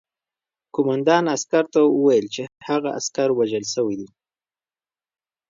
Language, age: Pashto, 30-39